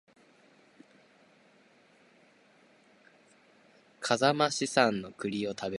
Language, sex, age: Japanese, female, 19-29